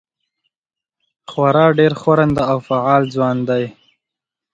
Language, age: Pashto, 19-29